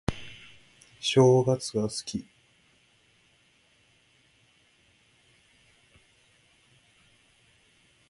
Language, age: Japanese, 19-29